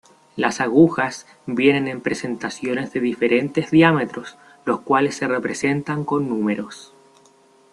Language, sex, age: Spanish, male, 19-29